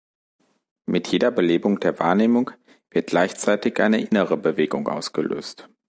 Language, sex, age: German, male, 40-49